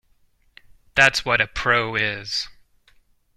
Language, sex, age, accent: English, male, 30-39, United States English